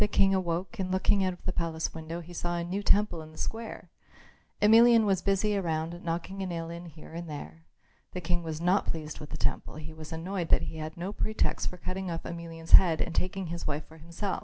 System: none